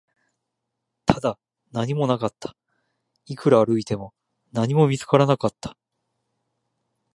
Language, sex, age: Japanese, male, 30-39